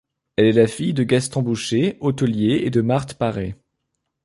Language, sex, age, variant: French, male, 19-29, Français de métropole